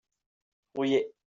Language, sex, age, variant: French, male, 19-29, Français de métropole